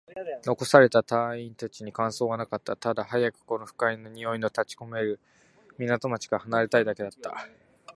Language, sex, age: Japanese, male, under 19